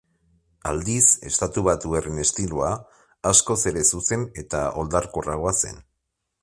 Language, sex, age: Basque, male, 50-59